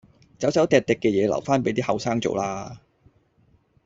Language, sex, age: Cantonese, male, 30-39